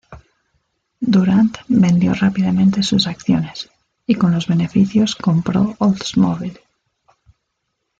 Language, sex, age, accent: Spanish, female, 40-49, España: Norte peninsular (Asturias, Castilla y León, Cantabria, País Vasco, Navarra, Aragón, La Rioja, Guadalajara, Cuenca)